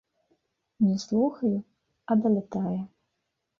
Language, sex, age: Belarusian, female, 30-39